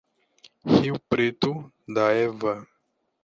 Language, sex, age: Portuguese, male, 30-39